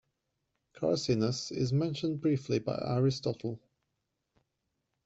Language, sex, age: English, male, 30-39